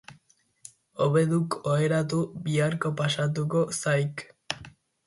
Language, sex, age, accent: Basque, female, 90+, Erdialdekoa edo Nafarra (Gipuzkoa, Nafarroa)